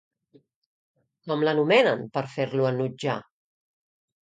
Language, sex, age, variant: Catalan, female, 50-59, Central